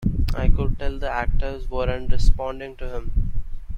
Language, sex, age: English, male, 19-29